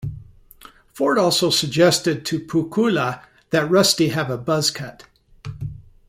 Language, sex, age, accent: English, male, 60-69, United States English